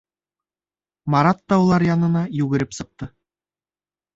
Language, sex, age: Bashkir, male, 19-29